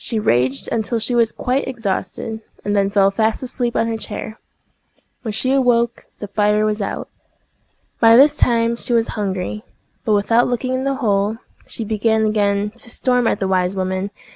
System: none